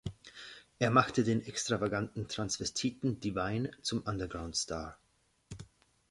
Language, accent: German, Österreichisches Deutsch